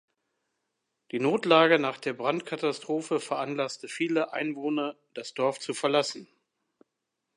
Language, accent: German, Deutschland Deutsch